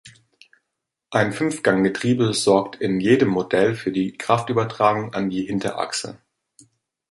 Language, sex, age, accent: German, male, 19-29, Deutschland Deutsch